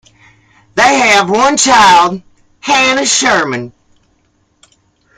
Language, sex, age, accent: English, male, 40-49, United States English